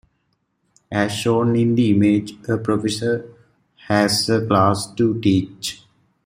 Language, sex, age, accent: English, male, 19-29, United States English